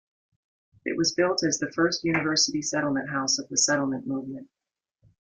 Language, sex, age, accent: English, female, 50-59, United States English